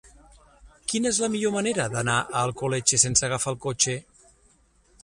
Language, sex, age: Catalan, male, 40-49